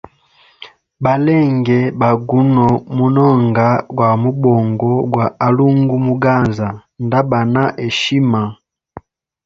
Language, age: Hemba, 19-29